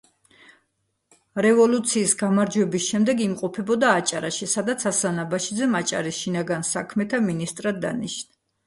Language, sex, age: Georgian, female, 40-49